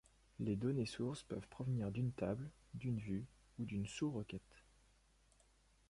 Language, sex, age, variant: French, male, 40-49, Français de métropole